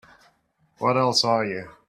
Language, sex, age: English, male, 19-29